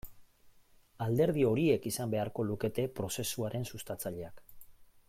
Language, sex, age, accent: Basque, male, 40-49, Mendebalekoa (Araba, Bizkaia, Gipuzkoako mendebaleko herri batzuk)